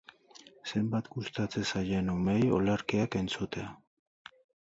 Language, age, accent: Basque, 50-59, Mendebalekoa (Araba, Bizkaia, Gipuzkoako mendebaleko herri batzuk)